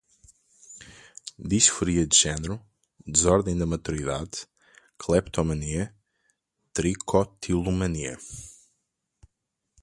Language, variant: Portuguese, Portuguese (Portugal)